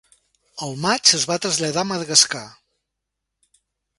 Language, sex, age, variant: Catalan, male, 60-69, Central